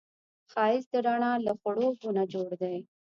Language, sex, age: Pashto, female, 30-39